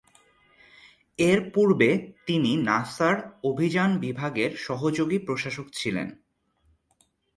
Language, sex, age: Bengali, male, 19-29